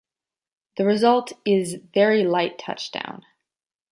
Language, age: English, under 19